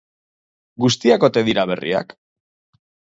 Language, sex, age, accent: Basque, male, 30-39, Mendebalekoa (Araba, Bizkaia, Gipuzkoako mendebaleko herri batzuk)